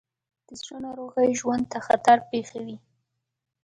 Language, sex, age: Pashto, female, 19-29